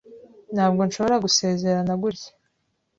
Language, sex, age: Kinyarwanda, female, 19-29